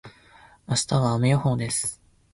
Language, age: Japanese, 19-29